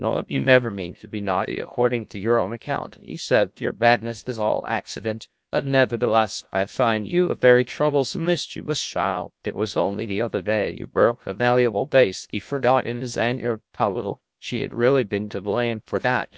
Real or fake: fake